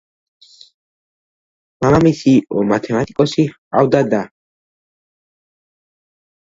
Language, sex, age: Georgian, male, under 19